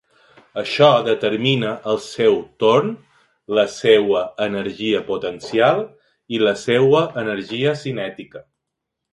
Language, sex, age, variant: Catalan, male, 40-49, Balear